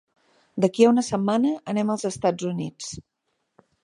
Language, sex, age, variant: Catalan, female, 50-59, Central